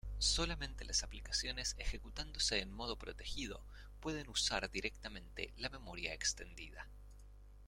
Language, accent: Spanish, Rioplatense: Argentina, Uruguay, este de Bolivia, Paraguay